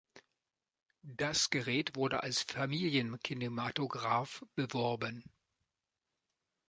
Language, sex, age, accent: German, male, 50-59, Deutschland Deutsch